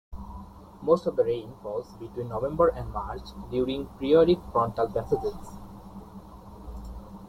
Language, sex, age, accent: English, male, 19-29, India and South Asia (India, Pakistan, Sri Lanka)